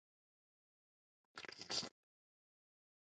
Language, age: Pashto, 19-29